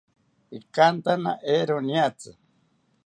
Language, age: South Ucayali Ashéninka, 60-69